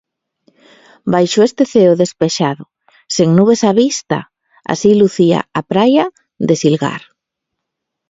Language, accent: Galician, Normativo (estándar)